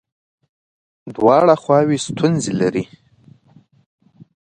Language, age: Pashto, 19-29